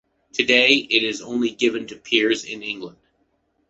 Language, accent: English, Canadian English